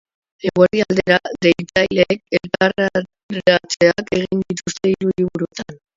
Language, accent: Basque, Erdialdekoa edo Nafarra (Gipuzkoa, Nafarroa)